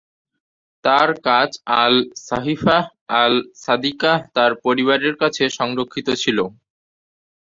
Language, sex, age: Bengali, male, under 19